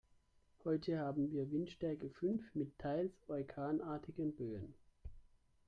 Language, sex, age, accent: German, male, 30-39, Deutschland Deutsch